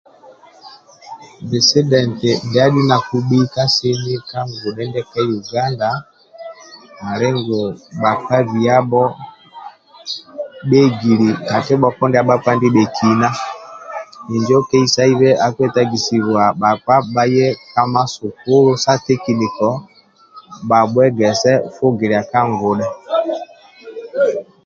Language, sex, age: Amba (Uganda), male, 50-59